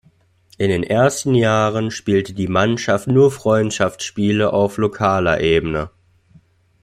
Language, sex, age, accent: German, male, 19-29, Deutschland Deutsch